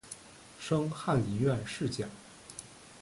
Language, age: Chinese, 30-39